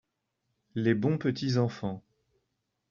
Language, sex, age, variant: French, male, 40-49, Français de métropole